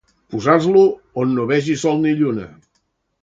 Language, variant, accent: Catalan, Central, central